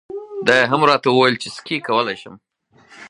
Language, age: Pashto, 40-49